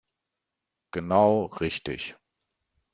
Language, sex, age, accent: German, male, 50-59, Deutschland Deutsch